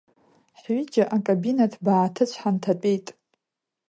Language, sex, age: Abkhazian, female, 30-39